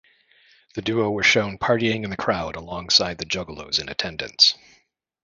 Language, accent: English, United States English